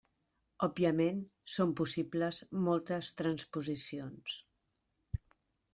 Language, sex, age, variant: Catalan, female, 50-59, Central